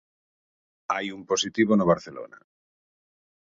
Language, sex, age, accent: Galician, male, 40-49, Central (gheada)